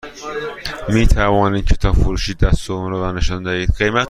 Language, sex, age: Persian, male, 30-39